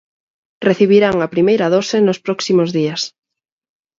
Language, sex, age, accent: Galician, female, 30-39, Normativo (estándar)